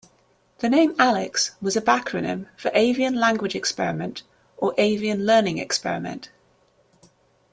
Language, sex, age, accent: English, female, 30-39, England English